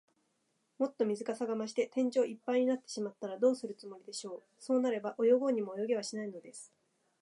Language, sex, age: Japanese, female, 19-29